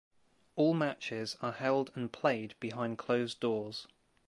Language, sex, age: English, male, 19-29